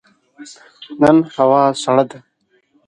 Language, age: Pashto, 19-29